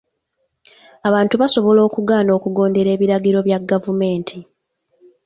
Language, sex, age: Ganda, female, 19-29